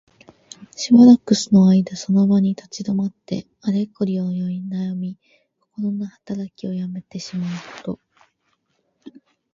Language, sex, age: Japanese, female, 19-29